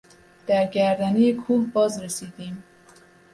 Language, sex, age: Persian, female, 19-29